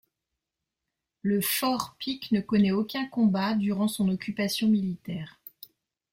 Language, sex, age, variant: French, female, 40-49, Français de métropole